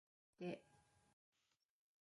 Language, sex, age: Japanese, female, 40-49